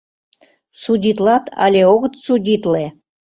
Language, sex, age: Mari, female, 70-79